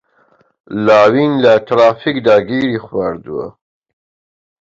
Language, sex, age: Central Kurdish, male, 19-29